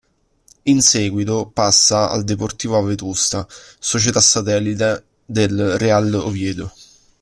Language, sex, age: Italian, male, 19-29